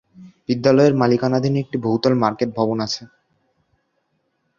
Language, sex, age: Bengali, male, 19-29